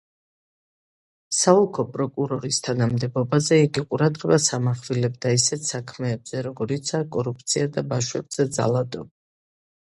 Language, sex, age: Georgian, female, 50-59